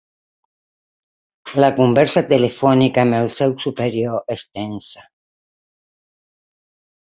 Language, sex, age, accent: Catalan, female, 70-79, aprenent (recent, des del castellà)